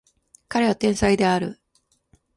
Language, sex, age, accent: Japanese, female, 50-59, 標準語